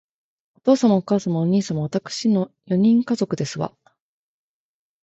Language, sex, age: Japanese, female, 30-39